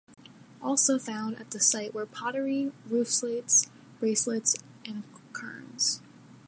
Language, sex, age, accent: English, female, 19-29, United States English